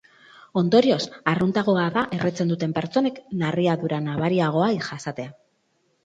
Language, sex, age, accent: Basque, female, 30-39, Mendebalekoa (Araba, Bizkaia, Gipuzkoako mendebaleko herri batzuk)